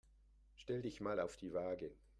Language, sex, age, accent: German, male, 60-69, Schweizerdeutsch